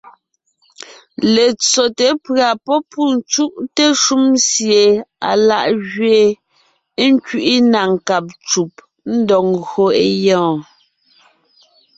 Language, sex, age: Ngiemboon, female, 30-39